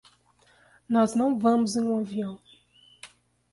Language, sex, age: Portuguese, female, 30-39